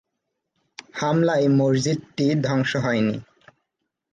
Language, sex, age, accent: Bengali, male, 19-29, Standard Bengali